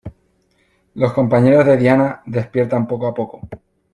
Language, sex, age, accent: Spanish, male, 30-39, España: Centro-Sur peninsular (Madrid, Toledo, Castilla-La Mancha)